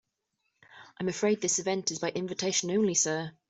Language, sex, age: English, female, 30-39